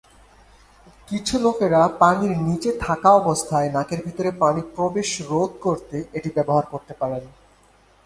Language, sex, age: Bengali, male, 19-29